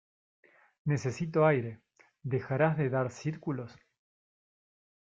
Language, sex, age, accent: Spanish, male, 30-39, Rioplatense: Argentina, Uruguay, este de Bolivia, Paraguay